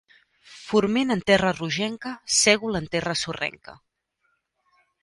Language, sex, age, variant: Catalan, female, 40-49, Central